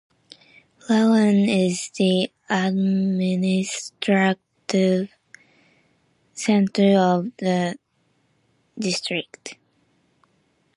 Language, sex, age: English, female, 19-29